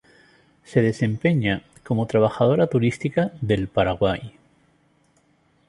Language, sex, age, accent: Spanish, male, 50-59, España: Sur peninsular (Andalucia, Extremadura, Murcia)